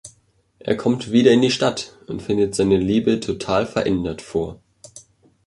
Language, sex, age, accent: German, male, under 19, Deutschland Deutsch